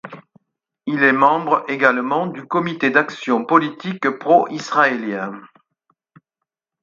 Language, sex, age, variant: French, male, 60-69, Français de métropole